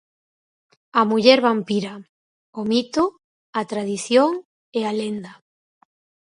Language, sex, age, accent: Galician, female, 40-49, Normativo (estándar)